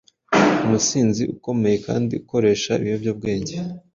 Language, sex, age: Kinyarwanda, male, 19-29